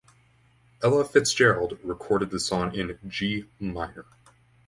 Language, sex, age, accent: English, male, 19-29, Canadian English